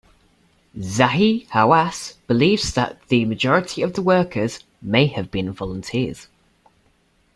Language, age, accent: English, under 19, England English